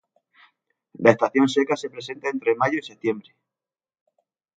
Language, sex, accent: Spanish, male, España: Sur peninsular (Andalucia, Extremadura, Murcia)